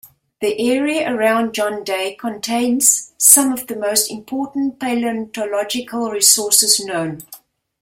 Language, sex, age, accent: English, female, 60-69, Southern African (South Africa, Zimbabwe, Namibia)